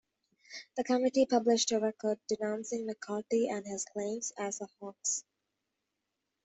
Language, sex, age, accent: English, female, 19-29, United States English